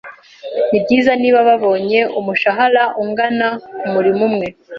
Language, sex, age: Kinyarwanda, female, 19-29